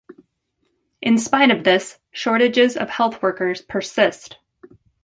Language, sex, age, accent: English, female, 40-49, United States English